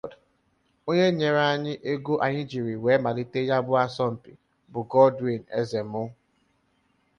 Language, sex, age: Igbo, male, 30-39